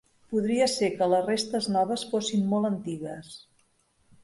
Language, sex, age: Catalan, female, 50-59